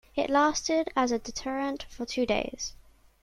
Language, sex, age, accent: English, female, under 19, England English